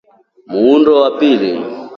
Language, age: Swahili, 30-39